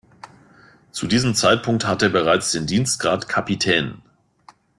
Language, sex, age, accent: German, male, 40-49, Deutschland Deutsch